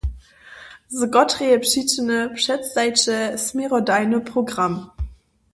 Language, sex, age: Upper Sorbian, female, under 19